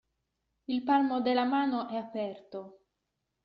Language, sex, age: Italian, female, 19-29